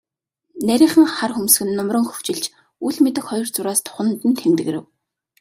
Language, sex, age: Mongolian, female, 19-29